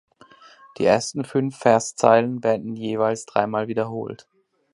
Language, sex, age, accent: German, male, 30-39, Deutschland Deutsch